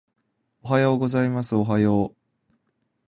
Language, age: Japanese, 19-29